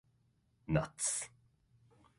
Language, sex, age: Japanese, male, 19-29